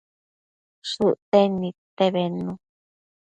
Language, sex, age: Matsés, female, 30-39